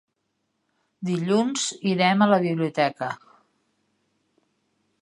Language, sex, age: Catalan, female, 50-59